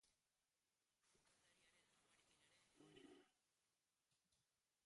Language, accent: Basque, Mendebalekoa (Araba, Bizkaia, Gipuzkoako mendebaleko herri batzuk)